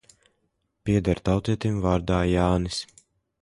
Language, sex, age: Latvian, male, 19-29